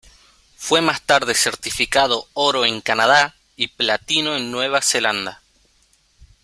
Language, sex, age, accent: Spanish, male, 19-29, Rioplatense: Argentina, Uruguay, este de Bolivia, Paraguay